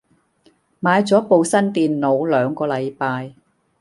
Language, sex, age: Cantonese, female, 60-69